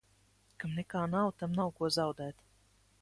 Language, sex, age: Latvian, female, 30-39